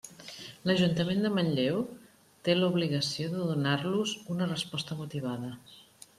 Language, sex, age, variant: Catalan, female, 50-59, Central